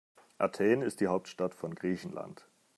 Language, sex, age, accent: German, male, 40-49, Deutschland Deutsch